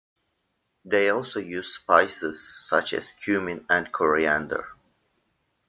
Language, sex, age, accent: English, male, 19-29, United States English